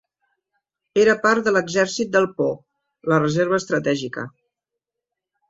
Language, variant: Catalan, Central